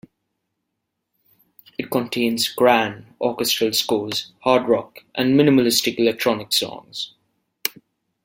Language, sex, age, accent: English, male, under 19, United States English